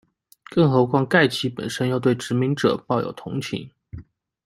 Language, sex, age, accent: Chinese, male, 19-29, 出生地：江苏省